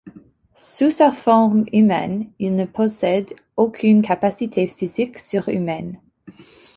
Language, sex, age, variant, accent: French, female, 19-29, Français d'Amérique du Nord, Français du Canada